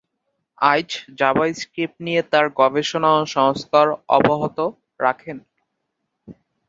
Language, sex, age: Bengali, male, 19-29